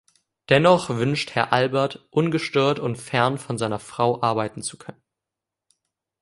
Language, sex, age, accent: German, male, under 19, Deutschland Deutsch